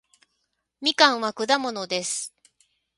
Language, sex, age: Japanese, female, 60-69